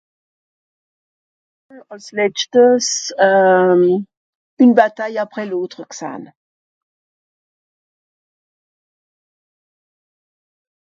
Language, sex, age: Swiss German, female, 50-59